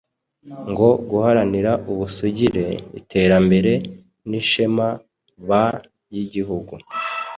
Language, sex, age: Kinyarwanda, male, 19-29